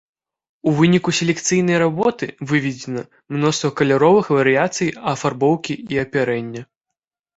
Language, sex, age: Belarusian, male, under 19